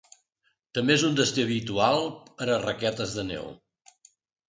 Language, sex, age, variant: Catalan, male, 60-69, Central